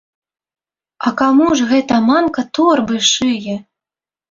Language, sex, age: Belarusian, female, 19-29